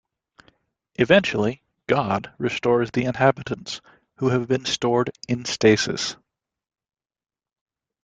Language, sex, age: English, male, 40-49